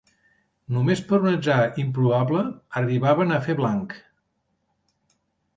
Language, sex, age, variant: Catalan, male, 50-59, Central